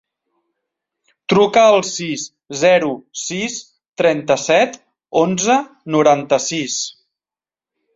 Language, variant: Catalan, Central